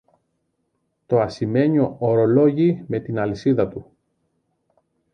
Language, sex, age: Greek, male, 40-49